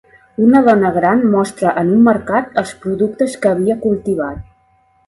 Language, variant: Catalan, Central